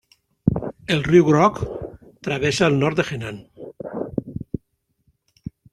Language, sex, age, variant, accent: Catalan, male, 60-69, Valencià central, valencià